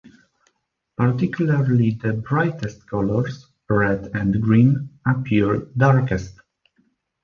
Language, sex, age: English, male, 30-39